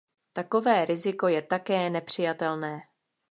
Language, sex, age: Czech, female, 19-29